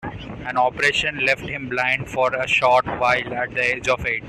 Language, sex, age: English, male, under 19